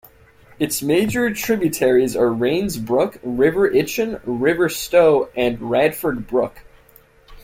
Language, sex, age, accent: English, male, under 19, Canadian English